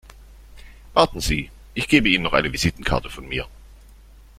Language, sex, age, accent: German, male, 40-49, Deutschland Deutsch